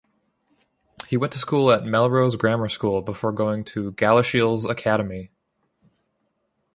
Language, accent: English, United States English